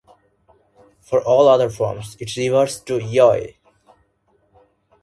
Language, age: English, 19-29